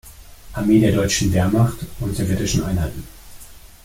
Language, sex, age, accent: German, male, 30-39, Deutschland Deutsch